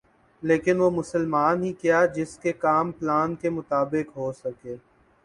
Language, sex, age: Urdu, male, 19-29